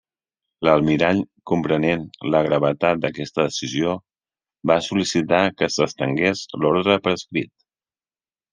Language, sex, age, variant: Catalan, male, 30-39, Central